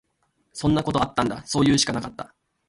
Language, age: Japanese, 19-29